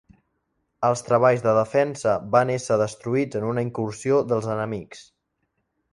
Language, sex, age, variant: Catalan, male, under 19, Central